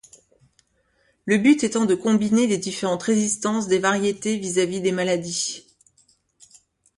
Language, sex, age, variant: French, female, 40-49, Français de métropole